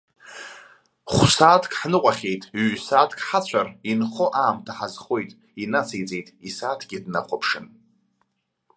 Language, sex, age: Abkhazian, male, 19-29